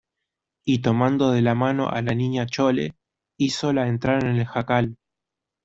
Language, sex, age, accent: Spanish, male, 19-29, Rioplatense: Argentina, Uruguay, este de Bolivia, Paraguay